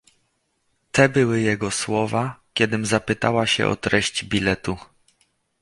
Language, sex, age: Polish, male, 30-39